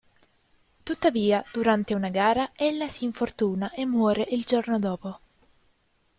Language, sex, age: Italian, female, 19-29